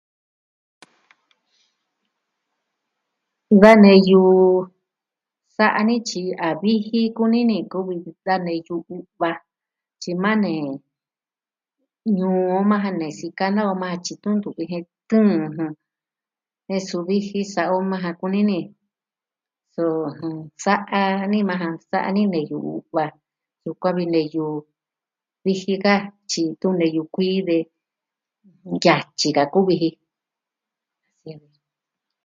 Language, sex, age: Southwestern Tlaxiaco Mixtec, female, 60-69